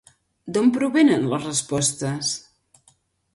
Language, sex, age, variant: Catalan, female, 40-49, Septentrional